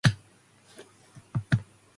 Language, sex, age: English, female, 19-29